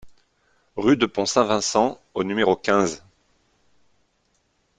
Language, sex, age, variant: French, male, 30-39, Français de métropole